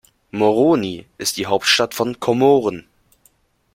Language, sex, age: German, male, 19-29